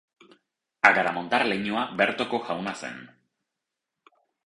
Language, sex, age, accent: Basque, male, 30-39, Mendebalekoa (Araba, Bizkaia, Gipuzkoako mendebaleko herri batzuk)